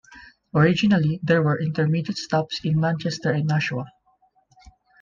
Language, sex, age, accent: English, male, 19-29, Filipino